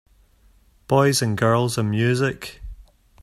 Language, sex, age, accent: English, male, 40-49, Scottish English